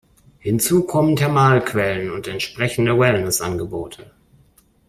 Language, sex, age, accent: German, male, 30-39, Deutschland Deutsch